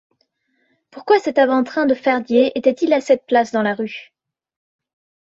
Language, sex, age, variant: French, female, 19-29, Français de métropole